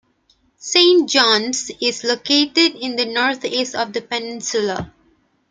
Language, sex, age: English, female, 19-29